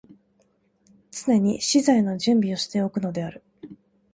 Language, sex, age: Japanese, female, 19-29